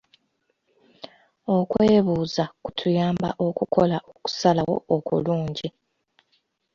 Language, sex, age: Ganda, female, 19-29